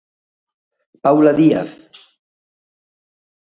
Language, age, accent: Galician, 60-69, Atlántico (seseo e gheada)